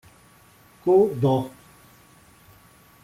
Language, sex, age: Portuguese, male, 40-49